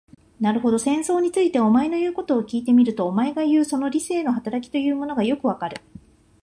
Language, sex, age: Japanese, female, 50-59